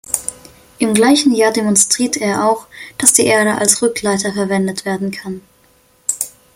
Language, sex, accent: German, male, Deutschland Deutsch